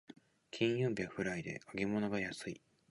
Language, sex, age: Japanese, male, 19-29